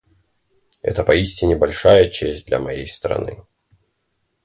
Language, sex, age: Russian, male, 30-39